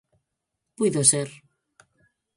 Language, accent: Galician, Normativo (estándar)